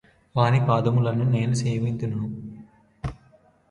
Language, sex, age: Telugu, male, under 19